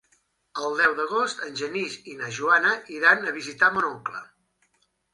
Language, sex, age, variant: Catalan, male, 60-69, Central